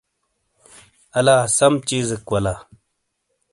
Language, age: Shina, 30-39